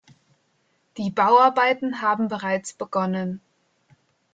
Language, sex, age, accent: German, female, 19-29, Deutschland Deutsch